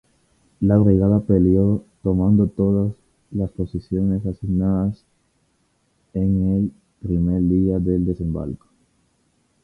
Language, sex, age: Spanish, male, 19-29